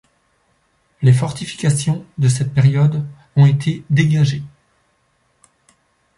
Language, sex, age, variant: French, male, 40-49, Français de métropole